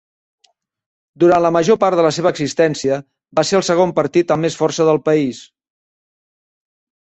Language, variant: Catalan, Central